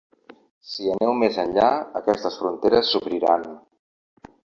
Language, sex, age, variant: Catalan, male, 50-59, Central